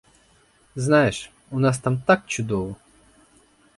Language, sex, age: Ukrainian, male, 19-29